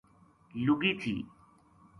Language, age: Gujari, 40-49